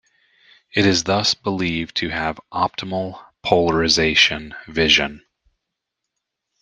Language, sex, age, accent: English, male, 40-49, United States English